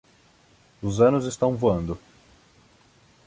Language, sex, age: Portuguese, male, 19-29